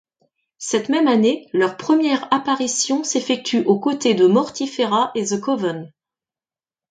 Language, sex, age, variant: French, female, 50-59, Français de métropole